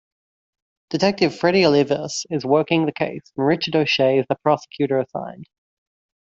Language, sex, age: English, male, 19-29